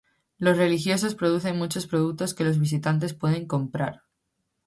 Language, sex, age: Spanish, female, 19-29